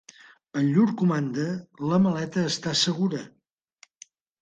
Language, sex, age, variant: Catalan, male, 50-59, Central